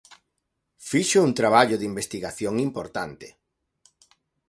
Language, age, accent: Galician, 40-49, Normativo (estándar)